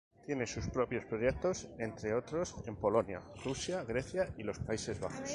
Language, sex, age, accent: Spanish, male, 40-49, España: Norte peninsular (Asturias, Castilla y León, Cantabria, País Vasco, Navarra, Aragón, La Rioja, Guadalajara, Cuenca)